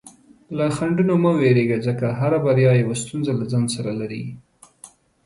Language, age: Pashto, 19-29